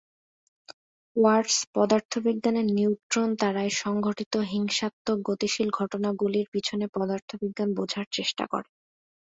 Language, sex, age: Bengali, female, 19-29